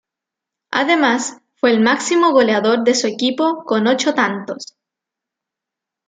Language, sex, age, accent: Spanish, female, under 19, Chileno: Chile, Cuyo